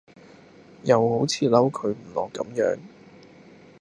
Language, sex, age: Cantonese, male, 19-29